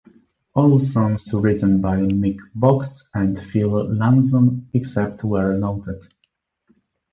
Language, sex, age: English, male, 30-39